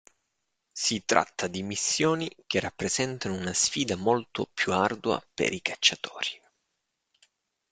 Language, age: Italian, 40-49